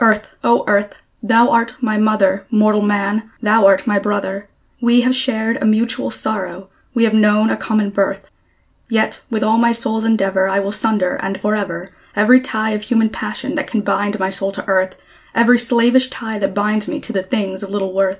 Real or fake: real